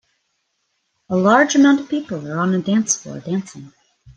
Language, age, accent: English, 19-29, United States English